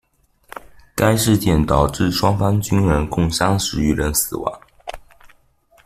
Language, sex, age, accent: Chinese, male, under 19, 出生地：福建省